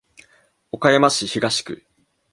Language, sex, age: Japanese, male, 19-29